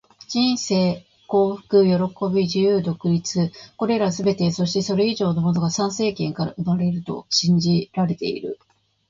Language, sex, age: Japanese, female, 50-59